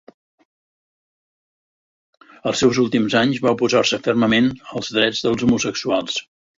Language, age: Catalan, 70-79